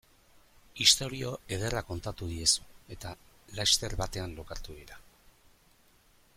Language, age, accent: Basque, 50-59, Erdialdekoa edo Nafarra (Gipuzkoa, Nafarroa)